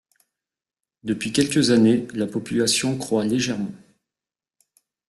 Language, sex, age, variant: French, male, 40-49, Français de métropole